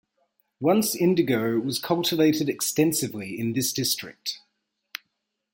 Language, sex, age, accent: English, male, 30-39, Australian English